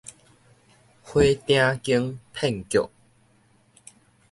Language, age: Min Nan Chinese, 19-29